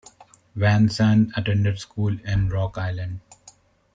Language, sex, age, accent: English, male, 19-29, United States English